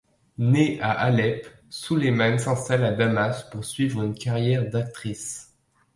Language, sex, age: French, male, under 19